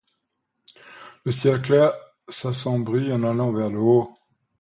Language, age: French, 50-59